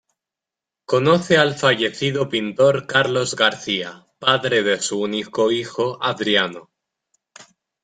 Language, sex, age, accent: Spanish, male, 19-29, España: Norte peninsular (Asturias, Castilla y León, Cantabria, País Vasco, Navarra, Aragón, La Rioja, Guadalajara, Cuenca)